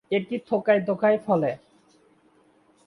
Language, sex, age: Bengali, male, 19-29